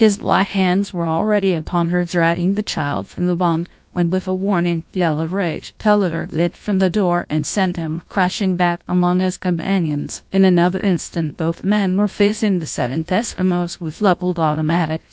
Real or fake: fake